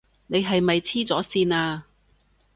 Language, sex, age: Cantonese, female, 40-49